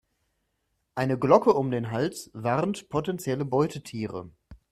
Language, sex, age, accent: German, male, 30-39, Deutschland Deutsch